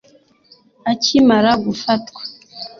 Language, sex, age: Kinyarwanda, female, 19-29